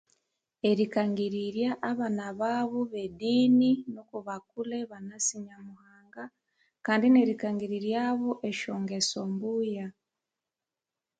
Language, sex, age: Konzo, female, 30-39